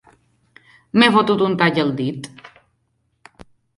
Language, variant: Catalan, Balear